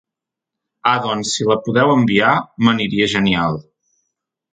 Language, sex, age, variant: Catalan, male, 30-39, Central